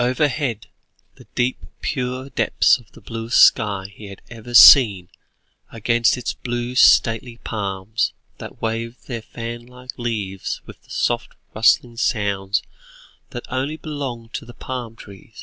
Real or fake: real